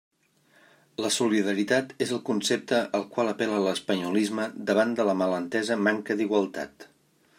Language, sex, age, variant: Catalan, male, 50-59, Central